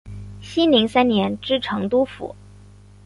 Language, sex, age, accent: Chinese, female, 19-29, 出生地：广东省